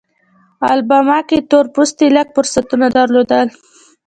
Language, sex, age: Pashto, female, under 19